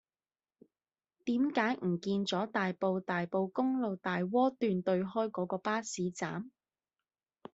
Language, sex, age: Cantonese, female, 19-29